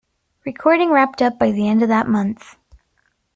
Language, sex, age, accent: English, female, 19-29, United States English